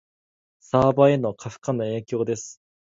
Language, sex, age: Japanese, male, 19-29